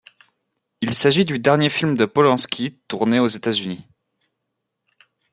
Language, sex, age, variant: French, male, 19-29, Français de métropole